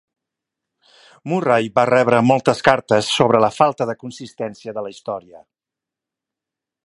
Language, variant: Catalan, Central